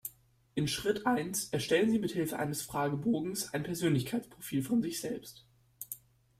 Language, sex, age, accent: German, male, under 19, Deutschland Deutsch